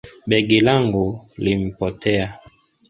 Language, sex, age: Swahili, male, 30-39